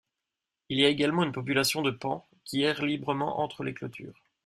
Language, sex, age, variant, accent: French, male, 19-29, Français d'Europe, Français de Belgique